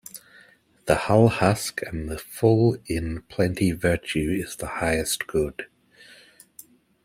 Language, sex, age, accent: English, male, 30-39, Australian English